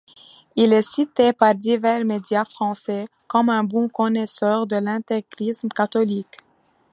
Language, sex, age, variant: French, female, 19-29, Français de métropole